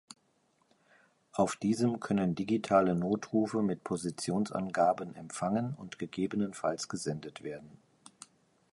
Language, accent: German, Deutschland Deutsch